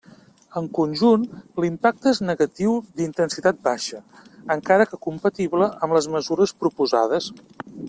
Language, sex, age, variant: Catalan, male, 50-59, Central